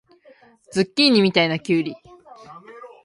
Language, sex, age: Japanese, female, 19-29